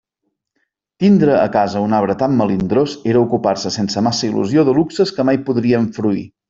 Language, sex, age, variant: Catalan, male, 40-49, Central